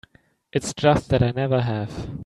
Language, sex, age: English, male, 19-29